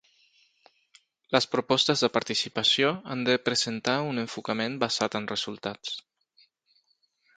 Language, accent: Catalan, central; aprenent (recent, des del castellà)